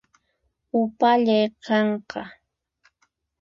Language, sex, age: Puno Quechua, female, 30-39